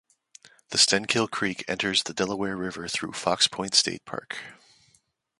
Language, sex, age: English, male, 40-49